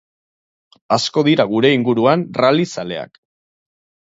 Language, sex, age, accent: Basque, male, 30-39, Mendebalekoa (Araba, Bizkaia, Gipuzkoako mendebaleko herri batzuk)